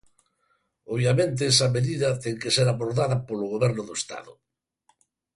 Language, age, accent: Galician, 70-79, Atlántico (seseo e gheada)